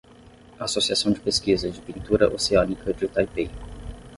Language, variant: Portuguese, Portuguese (Brasil)